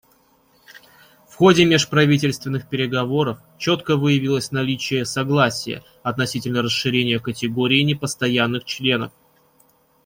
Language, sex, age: Russian, male, 30-39